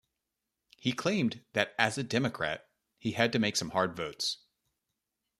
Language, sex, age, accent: English, male, 30-39, United States English